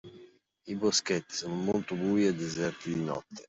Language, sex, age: Italian, male, 50-59